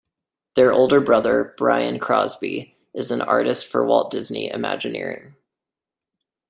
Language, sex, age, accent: English, male, 19-29, United States English